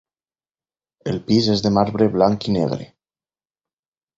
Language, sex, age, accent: Catalan, male, 19-29, valencià